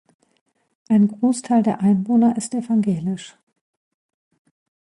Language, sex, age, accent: German, female, 50-59, Deutschland Deutsch